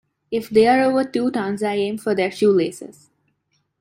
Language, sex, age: English, female, 19-29